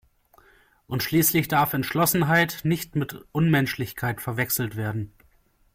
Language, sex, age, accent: German, male, 19-29, Deutschland Deutsch